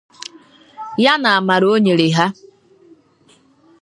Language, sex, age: Igbo, female, 19-29